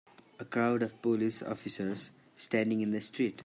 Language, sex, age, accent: English, male, 19-29, India and South Asia (India, Pakistan, Sri Lanka)